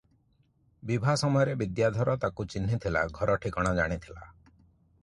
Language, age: Odia, 40-49